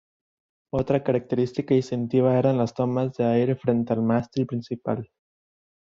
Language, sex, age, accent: Spanish, male, 19-29, México